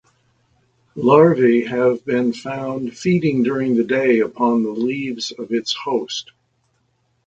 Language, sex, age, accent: English, male, 70-79, United States English